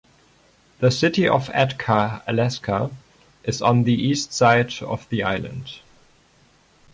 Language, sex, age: English, male, 19-29